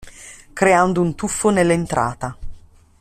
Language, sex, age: Italian, female, 50-59